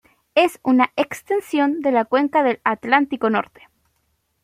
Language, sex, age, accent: Spanish, female, 19-29, Chileno: Chile, Cuyo